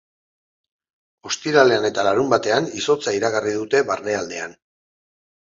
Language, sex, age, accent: Basque, male, 40-49, Erdialdekoa edo Nafarra (Gipuzkoa, Nafarroa)